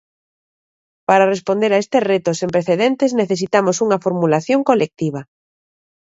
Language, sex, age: Galician, female, 30-39